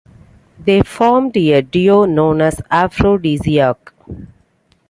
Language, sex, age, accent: English, female, 40-49, India and South Asia (India, Pakistan, Sri Lanka)